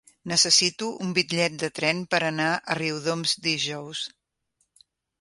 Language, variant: Catalan, Central